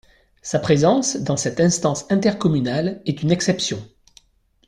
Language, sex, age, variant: French, male, 40-49, Français de métropole